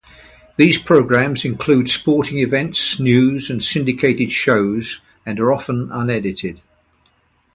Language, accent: English, England English